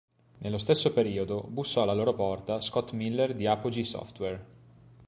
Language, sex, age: Italian, male, 19-29